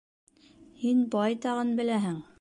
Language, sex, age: Bashkir, female, 50-59